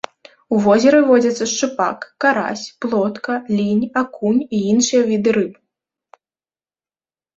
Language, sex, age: Belarusian, female, under 19